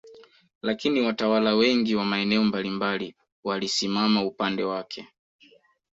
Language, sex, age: Swahili, male, 19-29